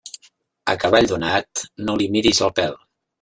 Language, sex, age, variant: Catalan, male, 60-69, Central